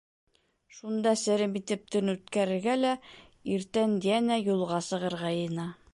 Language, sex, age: Bashkir, female, 50-59